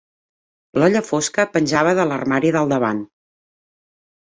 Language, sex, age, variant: Catalan, female, 50-59, Central